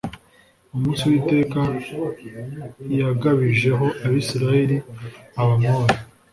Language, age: Kinyarwanda, 19-29